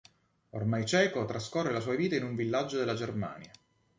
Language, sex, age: Italian, male, 40-49